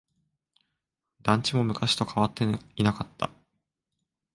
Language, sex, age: Japanese, male, 19-29